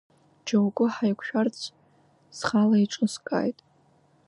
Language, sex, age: Abkhazian, female, under 19